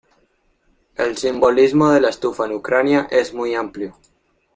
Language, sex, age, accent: Spanish, male, under 19, Andino-Pacífico: Colombia, Perú, Ecuador, oeste de Bolivia y Venezuela andina